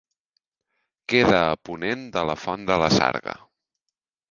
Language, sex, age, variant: Catalan, male, 30-39, Central